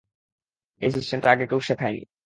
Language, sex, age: Bengali, male, 19-29